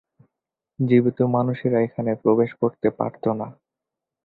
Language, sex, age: Bengali, male, 19-29